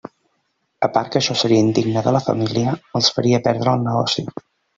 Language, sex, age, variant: Catalan, male, 30-39, Central